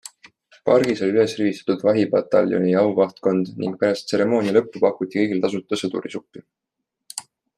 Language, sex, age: Estonian, male, 19-29